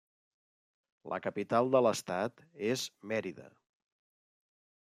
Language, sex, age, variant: Catalan, male, 50-59, Central